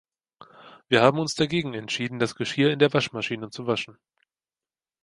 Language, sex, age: German, male, under 19